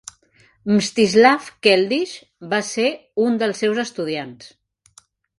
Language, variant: Catalan, Central